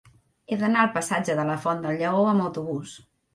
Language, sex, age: Catalan, female, 30-39